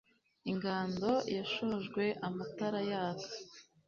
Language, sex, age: Kinyarwanda, female, 19-29